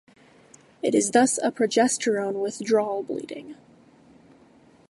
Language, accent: English, United States English